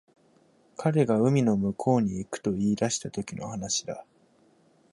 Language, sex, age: Japanese, male, 19-29